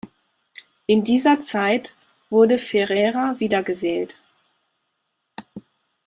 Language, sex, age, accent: German, female, 40-49, Deutschland Deutsch